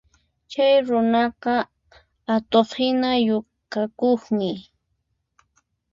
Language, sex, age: Puno Quechua, female, 30-39